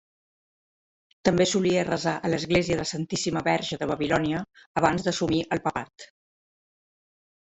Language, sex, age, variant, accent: Catalan, female, 70-79, Central, central